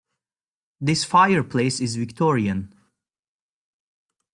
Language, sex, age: English, male, 30-39